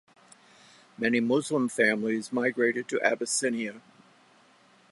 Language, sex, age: English, male, 70-79